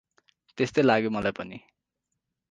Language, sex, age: Nepali, male, 19-29